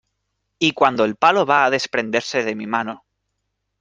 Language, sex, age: Spanish, male, 19-29